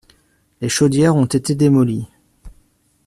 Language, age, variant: French, 19-29, Français de métropole